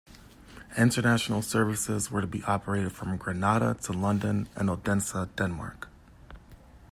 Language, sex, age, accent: English, male, 30-39, United States English